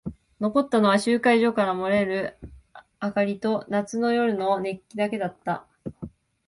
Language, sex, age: Japanese, female, 19-29